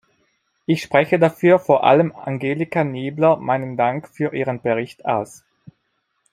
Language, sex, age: German, male, 30-39